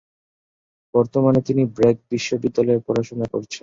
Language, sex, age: Bengali, male, 19-29